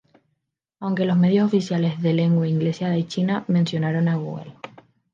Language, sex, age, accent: Spanish, female, 19-29, España: Islas Canarias